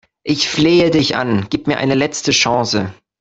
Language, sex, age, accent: German, male, 19-29, Deutschland Deutsch